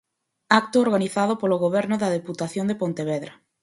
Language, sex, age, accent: Galician, female, 19-29, Normativo (estándar)